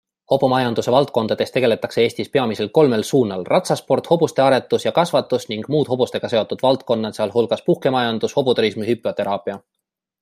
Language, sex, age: Estonian, male, 30-39